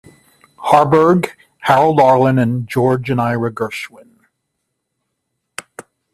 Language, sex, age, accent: English, male, 60-69, United States English